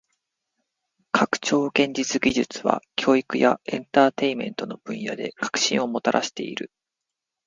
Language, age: Japanese, 30-39